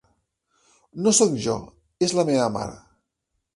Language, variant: Catalan, Central